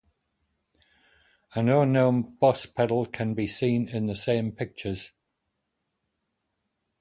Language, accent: English, Northern English